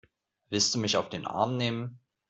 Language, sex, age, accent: German, male, 40-49, Deutschland Deutsch